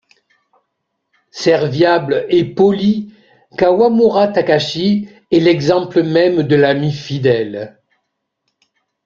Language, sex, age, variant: French, male, 50-59, Français de métropole